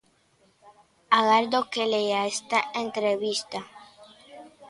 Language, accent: Galician, Normativo (estándar)